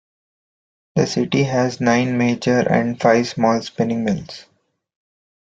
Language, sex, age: English, male, 19-29